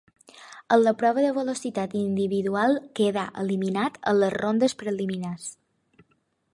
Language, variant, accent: Catalan, Balear, mallorquí